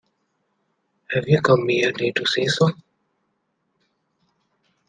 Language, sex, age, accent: English, male, 19-29, India and South Asia (India, Pakistan, Sri Lanka)